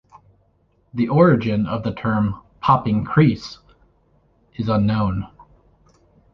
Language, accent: English, United States English